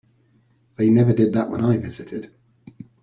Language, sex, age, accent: English, male, 50-59, England English